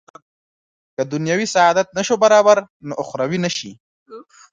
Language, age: Pashto, 19-29